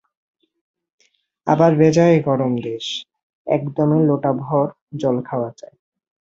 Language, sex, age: Bengali, male, 19-29